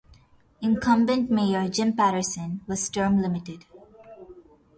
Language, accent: English, United States English; India and South Asia (India, Pakistan, Sri Lanka)